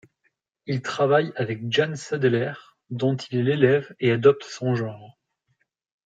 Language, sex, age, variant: French, male, 19-29, Français de métropole